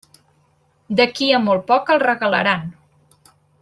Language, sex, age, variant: Catalan, female, 19-29, Central